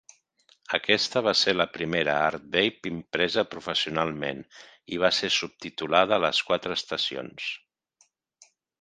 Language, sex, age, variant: Catalan, male, 50-59, Central